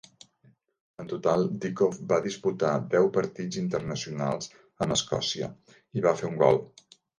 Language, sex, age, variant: Catalan, male, 60-69, Central